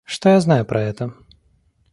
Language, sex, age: Russian, male, 19-29